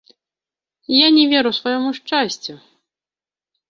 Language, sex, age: Belarusian, female, 30-39